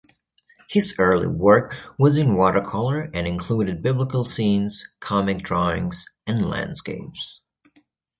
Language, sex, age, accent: English, male, 19-29, United States English